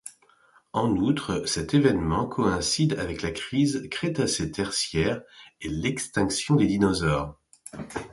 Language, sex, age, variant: French, male, 40-49, Français de métropole